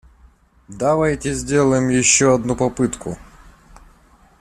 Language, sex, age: Russian, male, 40-49